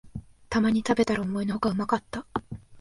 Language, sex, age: Japanese, female, 19-29